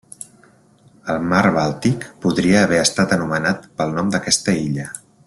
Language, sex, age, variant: Catalan, male, 40-49, Central